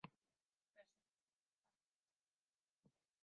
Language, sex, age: Spanish, female, 19-29